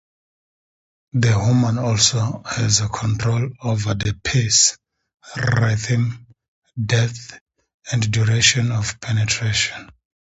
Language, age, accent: English, 40-49, Southern African (South Africa, Zimbabwe, Namibia)